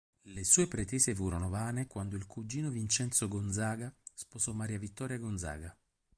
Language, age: Italian, 30-39